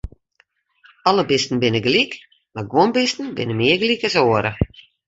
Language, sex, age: Western Frisian, female, 50-59